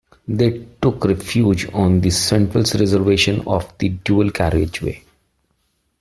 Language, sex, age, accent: English, male, 30-39, India and South Asia (India, Pakistan, Sri Lanka)